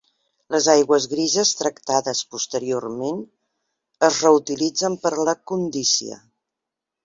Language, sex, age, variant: Catalan, female, 50-59, Central